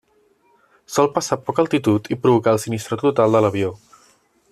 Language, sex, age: Catalan, male, 19-29